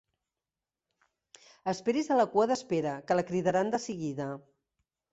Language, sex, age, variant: Catalan, female, 50-59, Central